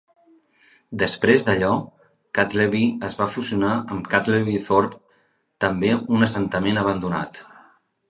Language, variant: Catalan, Central